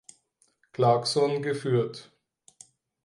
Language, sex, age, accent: German, male, 30-39, Deutschland Deutsch